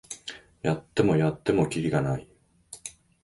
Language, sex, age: Japanese, male, 50-59